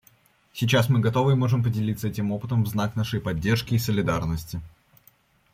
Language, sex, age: Russian, male, under 19